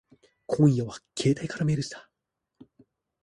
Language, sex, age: Japanese, male, 19-29